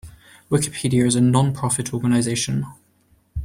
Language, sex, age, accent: English, male, 19-29, England English